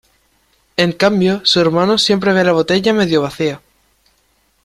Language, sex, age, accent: Spanish, male, under 19, España: Sur peninsular (Andalucia, Extremadura, Murcia)